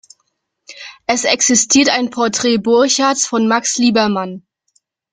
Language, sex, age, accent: German, female, 19-29, Deutschland Deutsch